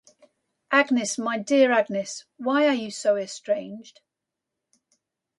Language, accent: English, England English